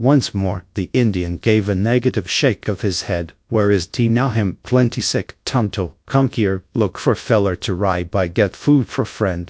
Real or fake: fake